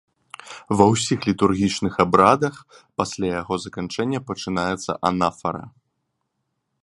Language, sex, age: Belarusian, male, 19-29